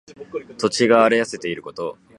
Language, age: Japanese, 19-29